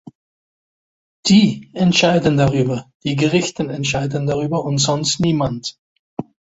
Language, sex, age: German, male, 70-79